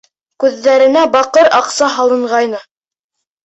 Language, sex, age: Bashkir, male, under 19